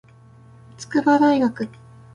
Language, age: Japanese, 19-29